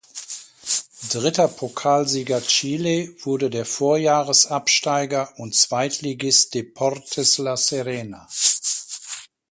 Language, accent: German, Deutschland Deutsch